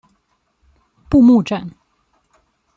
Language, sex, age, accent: Chinese, female, 19-29, 出生地：江西省